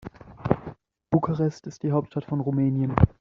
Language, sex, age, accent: German, male, 19-29, Deutschland Deutsch